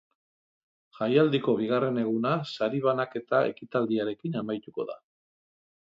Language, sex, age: Basque, male, 60-69